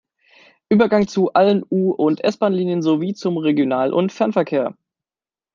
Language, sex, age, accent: German, male, 19-29, Deutschland Deutsch